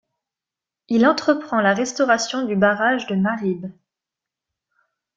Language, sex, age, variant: French, female, 19-29, Français de métropole